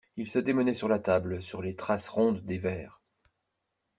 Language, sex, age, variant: French, male, 50-59, Français de métropole